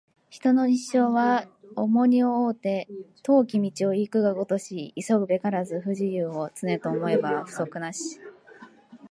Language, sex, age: Japanese, female, 19-29